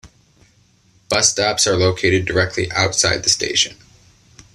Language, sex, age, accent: English, male, 30-39, United States English